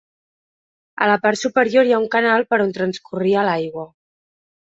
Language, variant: Catalan, Central